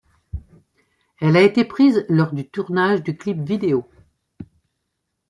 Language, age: French, 60-69